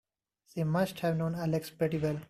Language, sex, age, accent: English, male, 19-29, India and South Asia (India, Pakistan, Sri Lanka)